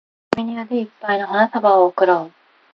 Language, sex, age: Japanese, female, 19-29